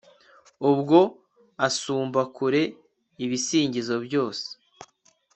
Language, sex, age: Kinyarwanda, male, 19-29